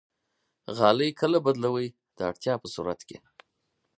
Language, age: Pashto, 40-49